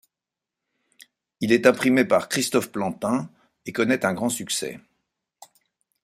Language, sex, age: French, male, 60-69